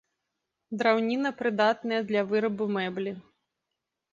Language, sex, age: Belarusian, female, 19-29